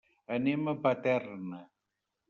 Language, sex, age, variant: Catalan, male, 60-69, Septentrional